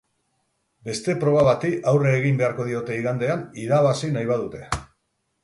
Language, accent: Basque, Mendebalekoa (Araba, Bizkaia, Gipuzkoako mendebaleko herri batzuk)